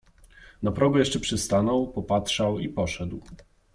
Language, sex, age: Polish, male, 19-29